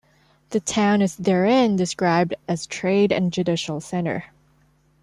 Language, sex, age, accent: English, female, 19-29, Hong Kong English